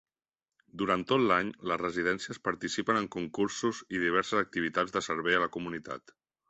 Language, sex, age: Catalan, male, 30-39